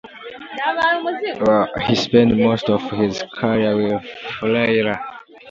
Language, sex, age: English, male, 19-29